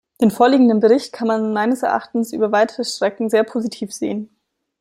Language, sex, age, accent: German, female, 19-29, Deutschland Deutsch